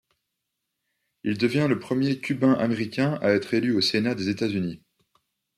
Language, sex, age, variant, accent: French, male, 30-39, Français d'Europe, Français de Belgique